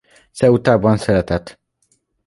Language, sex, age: Hungarian, male, under 19